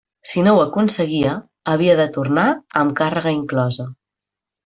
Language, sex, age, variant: Catalan, female, 30-39, Central